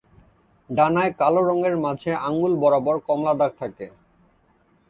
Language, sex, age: Bengali, male, 19-29